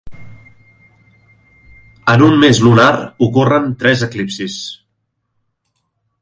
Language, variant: Catalan, Central